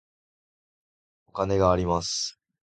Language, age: Japanese, 19-29